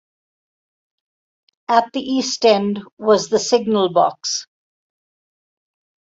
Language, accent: English, India and South Asia (India, Pakistan, Sri Lanka)